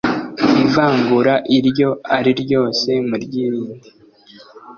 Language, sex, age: Kinyarwanda, male, 19-29